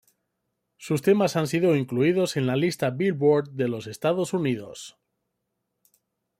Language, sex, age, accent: Spanish, male, 40-49, España: Norte peninsular (Asturias, Castilla y León, Cantabria, País Vasco, Navarra, Aragón, La Rioja, Guadalajara, Cuenca)